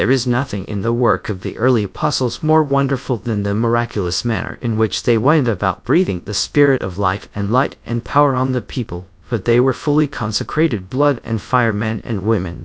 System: TTS, GradTTS